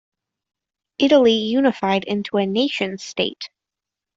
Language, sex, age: English, female, under 19